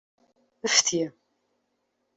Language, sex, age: Kabyle, female, 30-39